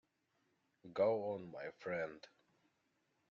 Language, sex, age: English, male, 19-29